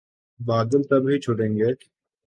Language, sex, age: Urdu, male, 19-29